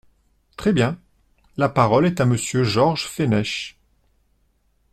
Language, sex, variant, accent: French, male, Français d'Europe, Français de Suisse